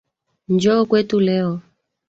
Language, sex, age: Swahili, female, 30-39